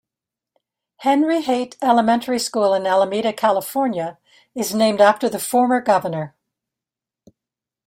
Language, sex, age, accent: English, female, 70-79, United States English